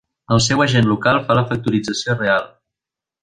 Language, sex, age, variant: Catalan, male, 19-29, Central